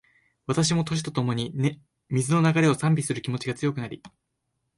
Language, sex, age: Japanese, male, 19-29